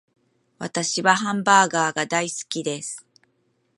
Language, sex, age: Japanese, female, 50-59